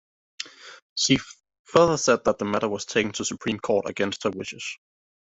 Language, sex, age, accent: English, male, 30-39, United States English